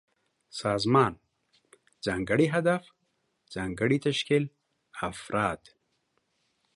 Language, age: Pashto, 50-59